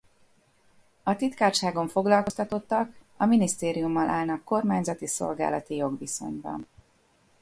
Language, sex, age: Hungarian, female, 50-59